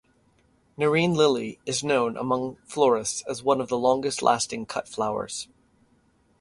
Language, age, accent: English, 50-59, United States English